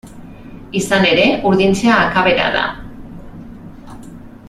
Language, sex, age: Basque, female, 40-49